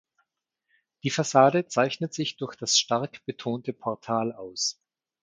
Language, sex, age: German, male, 40-49